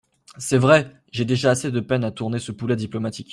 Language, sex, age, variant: French, male, 19-29, Français de métropole